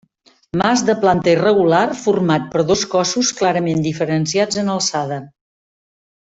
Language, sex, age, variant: Catalan, female, 50-59, Central